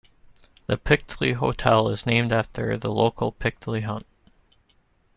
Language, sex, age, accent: English, male, 30-39, United States English